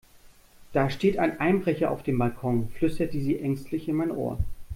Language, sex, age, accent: German, male, 30-39, Deutschland Deutsch